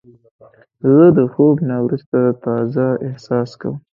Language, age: Pashto, 19-29